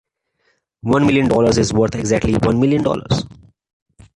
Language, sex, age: English, male, 30-39